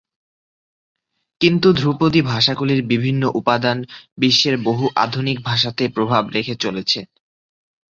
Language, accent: Bengali, Bangladeshi